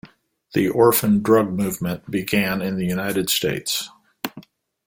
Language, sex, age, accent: English, male, 60-69, United States English